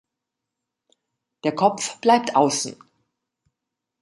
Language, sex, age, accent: German, female, 50-59, Deutschland Deutsch